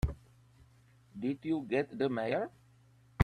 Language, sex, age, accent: English, male, 30-39, England English